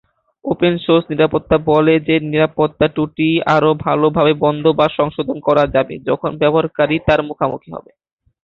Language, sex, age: Bengali, male, under 19